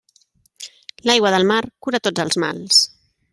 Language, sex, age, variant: Catalan, female, 30-39, Central